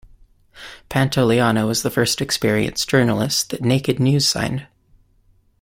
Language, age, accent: English, 19-29, United States English